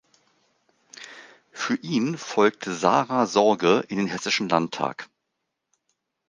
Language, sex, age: German, male, 50-59